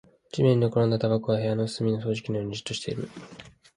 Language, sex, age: Japanese, male, 19-29